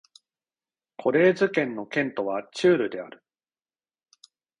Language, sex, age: Japanese, male, 40-49